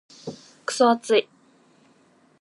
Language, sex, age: Japanese, female, 19-29